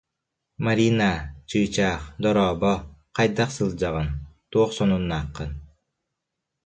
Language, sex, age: Yakut, male, 19-29